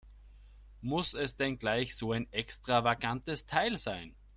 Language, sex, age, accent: German, male, 30-39, Österreichisches Deutsch